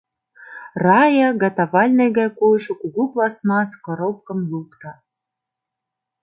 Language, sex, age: Mari, female, 30-39